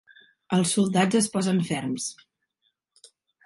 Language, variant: Catalan, Central